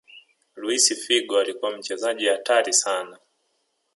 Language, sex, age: Swahili, male, 30-39